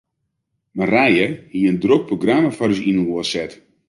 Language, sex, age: Western Frisian, male, 50-59